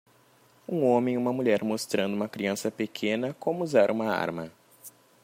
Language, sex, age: Portuguese, male, 19-29